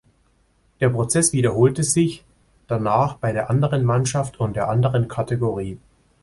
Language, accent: German, Deutschland Deutsch